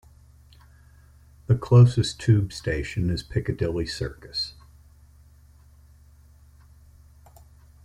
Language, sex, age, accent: English, male, 60-69, United States English